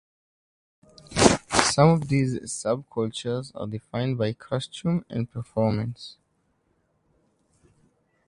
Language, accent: English, England English; Israeli